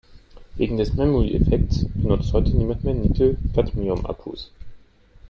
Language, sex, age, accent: German, male, under 19, Deutschland Deutsch